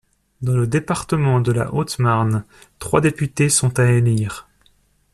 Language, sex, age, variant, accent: French, male, 40-49, Français d'Europe, Français de Suisse